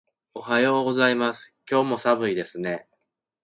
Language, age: Japanese, 40-49